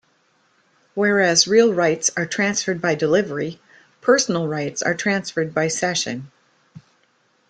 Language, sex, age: English, female, 60-69